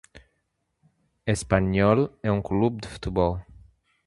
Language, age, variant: Portuguese, 40-49, Portuguese (Portugal)